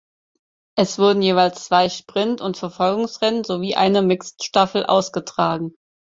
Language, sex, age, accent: German, female, 19-29, Deutschland Deutsch